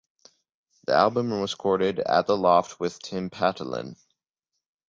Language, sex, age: English, male, under 19